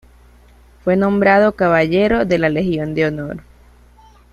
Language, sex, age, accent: Spanish, female, 19-29, Caribe: Cuba, Venezuela, Puerto Rico, República Dominicana, Panamá, Colombia caribeña, México caribeño, Costa del golfo de México